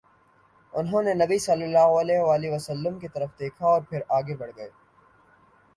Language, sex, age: Urdu, male, 19-29